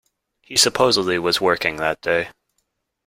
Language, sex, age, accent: English, male, 19-29, United States English